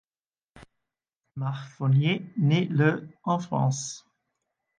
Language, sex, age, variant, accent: French, male, 19-29, Français d'Europe, Français du Royaume-Uni